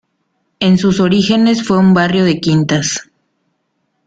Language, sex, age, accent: Spanish, female, 19-29, México